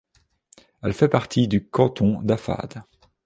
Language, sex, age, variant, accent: French, male, 30-39, Français d'Europe, Français de Belgique